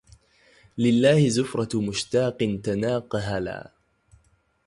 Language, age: Arabic, 19-29